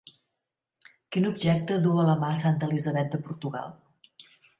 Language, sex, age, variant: Catalan, female, 50-59, Central